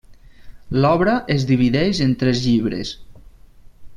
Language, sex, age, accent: Catalan, male, 30-39, valencià